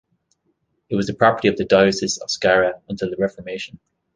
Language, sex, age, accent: English, male, 30-39, Irish English